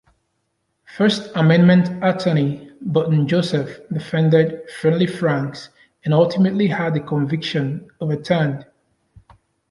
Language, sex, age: English, male, 30-39